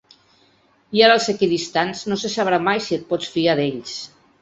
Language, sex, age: Catalan, female, 60-69